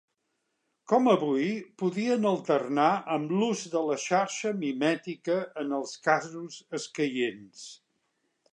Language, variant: Catalan, Central